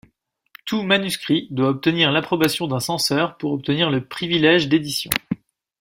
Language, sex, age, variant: French, male, 30-39, Français de métropole